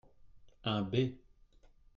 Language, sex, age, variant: French, male, 30-39, Français de métropole